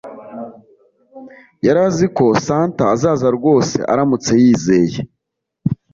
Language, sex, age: Kinyarwanda, male, 40-49